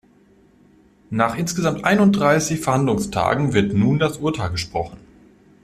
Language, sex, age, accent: German, male, 30-39, Deutschland Deutsch